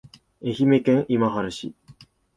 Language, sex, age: Japanese, male, 19-29